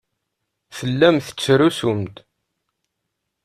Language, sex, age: Kabyle, male, 19-29